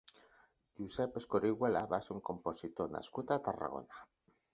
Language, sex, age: Catalan, male, 50-59